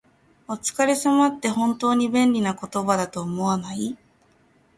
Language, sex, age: Japanese, female, 19-29